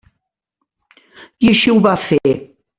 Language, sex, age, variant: Catalan, female, 50-59, Central